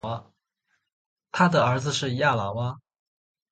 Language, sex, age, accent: Chinese, male, 19-29, 普通话